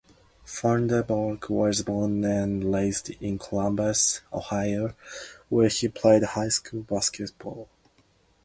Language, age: English, 19-29